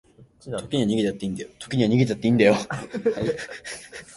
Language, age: Japanese, under 19